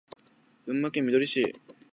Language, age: Japanese, under 19